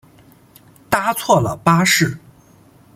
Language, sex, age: Chinese, male, 19-29